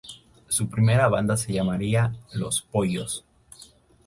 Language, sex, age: Spanish, male, 19-29